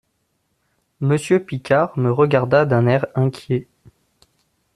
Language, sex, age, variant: French, male, 30-39, Français de métropole